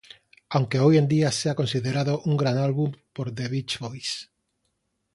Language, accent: Spanish, España: Centro-Sur peninsular (Madrid, Toledo, Castilla-La Mancha)